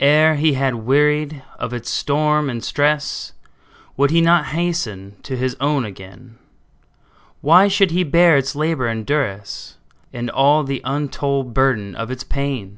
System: none